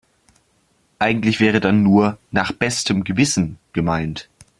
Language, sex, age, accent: German, male, under 19, Deutschland Deutsch